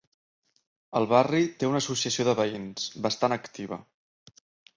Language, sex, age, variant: Catalan, male, 19-29, Central